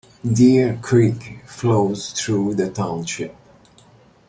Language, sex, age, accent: English, male, 70-79, Canadian English